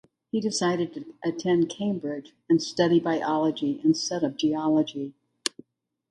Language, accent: English, United States English